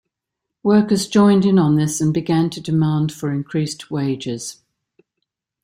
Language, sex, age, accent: English, female, 60-69, Australian English